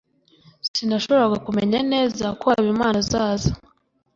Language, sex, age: Kinyarwanda, female, under 19